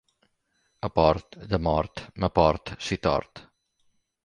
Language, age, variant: Catalan, 60-69, Central